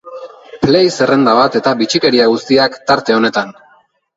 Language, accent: Basque, Erdialdekoa edo Nafarra (Gipuzkoa, Nafarroa)